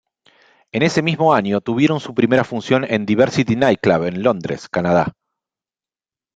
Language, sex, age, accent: Spanish, male, 40-49, Rioplatense: Argentina, Uruguay, este de Bolivia, Paraguay